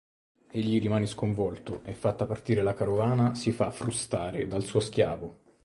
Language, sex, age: Italian, male, 30-39